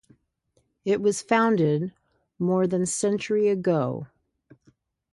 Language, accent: English, United States English